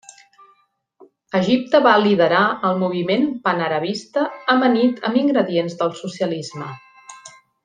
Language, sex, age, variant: Catalan, female, 50-59, Central